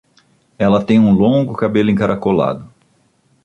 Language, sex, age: Portuguese, male, 50-59